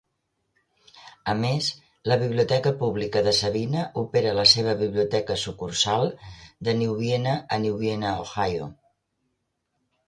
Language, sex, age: Catalan, female, 60-69